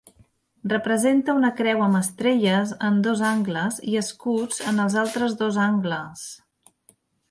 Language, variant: Catalan, Central